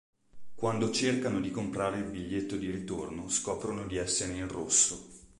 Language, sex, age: Italian, male, 30-39